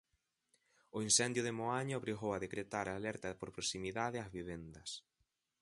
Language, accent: Galician, Atlántico (seseo e gheada)